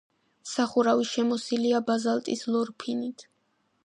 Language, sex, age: Georgian, female, under 19